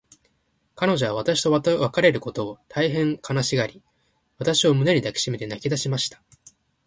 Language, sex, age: Japanese, male, 19-29